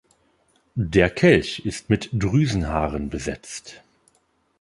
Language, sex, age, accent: German, male, 30-39, Deutschland Deutsch